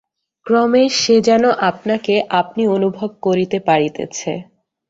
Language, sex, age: Bengali, female, 19-29